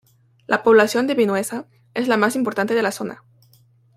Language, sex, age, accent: Spanish, female, 19-29, México